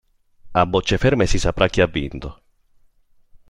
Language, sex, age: Italian, male, 19-29